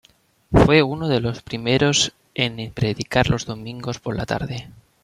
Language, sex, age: Spanish, male, 19-29